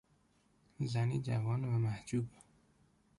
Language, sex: Persian, male